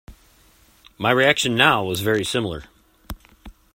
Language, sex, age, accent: English, male, 40-49, United States English